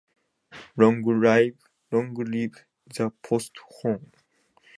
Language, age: English, 19-29